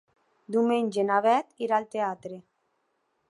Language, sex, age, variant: Catalan, female, 19-29, Nord-Occidental